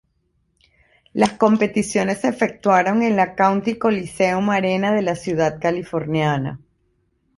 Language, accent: Spanish, Caribe: Cuba, Venezuela, Puerto Rico, República Dominicana, Panamá, Colombia caribeña, México caribeño, Costa del golfo de México